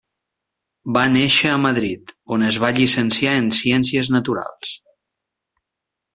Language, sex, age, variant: Catalan, male, 40-49, Nord-Occidental